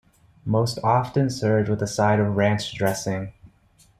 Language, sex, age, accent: English, male, 19-29, United States English